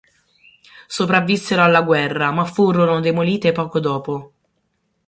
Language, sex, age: Italian, male, 30-39